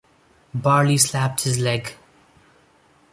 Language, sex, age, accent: English, male, 19-29, India and South Asia (India, Pakistan, Sri Lanka)